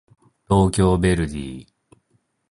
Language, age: Japanese, 30-39